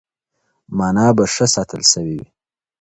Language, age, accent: Pashto, 19-29, معیاري پښتو